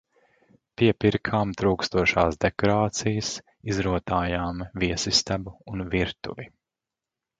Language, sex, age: Latvian, male, 40-49